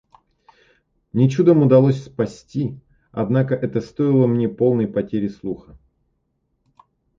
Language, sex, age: Russian, male, 30-39